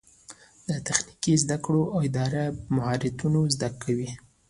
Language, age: Pashto, 19-29